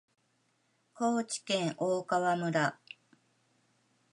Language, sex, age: Japanese, female, 50-59